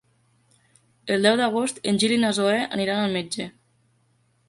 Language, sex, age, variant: Catalan, female, 19-29, Nord-Occidental